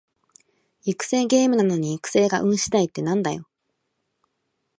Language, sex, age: Japanese, female, 19-29